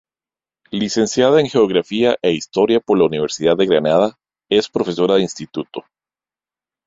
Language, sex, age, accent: Spanish, male, 40-49, América central